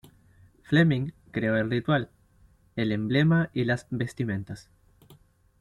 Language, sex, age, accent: Spanish, male, 19-29, Chileno: Chile, Cuyo